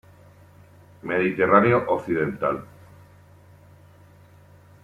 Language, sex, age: Spanish, male, 50-59